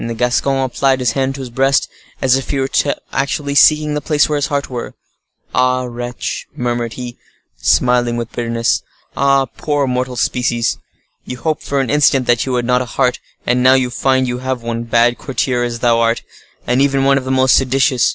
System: none